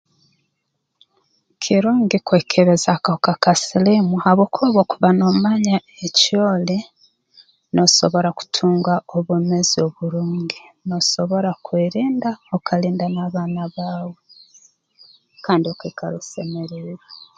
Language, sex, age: Tooro, female, 40-49